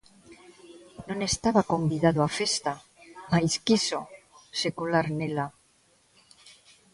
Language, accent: Galician, Neofalante